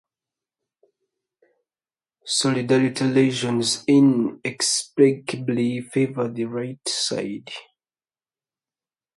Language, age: English, 19-29